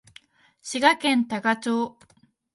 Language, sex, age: Japanese, female, 19-29